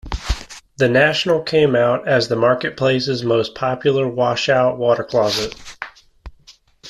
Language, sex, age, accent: English, male, 19-29, United States English